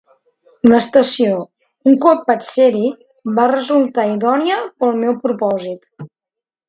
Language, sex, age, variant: Catalan, female, 50-59, Central